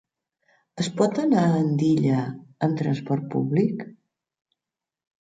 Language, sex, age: Catalan, female, 60-69